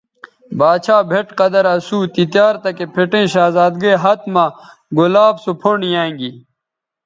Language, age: Bateri, 19-29